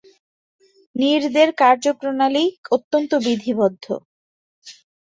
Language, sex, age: Bengali, female, 19-29